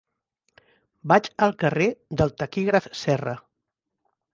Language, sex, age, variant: Catalan, male, 50-59, Central